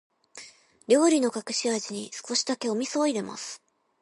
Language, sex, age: Japanese, female, 19-29